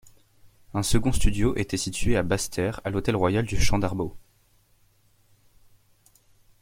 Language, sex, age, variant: French, male, 19-29, Français de métropole